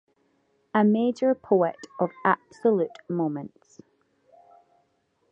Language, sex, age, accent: English, female, 19-29, Scottish English